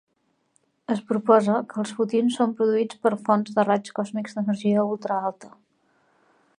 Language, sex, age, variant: Catalan, female, 40-49, Central